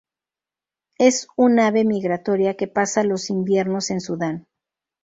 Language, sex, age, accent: Spanish, female, 50-59, México